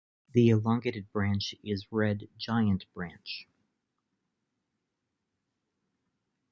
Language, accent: English, United States English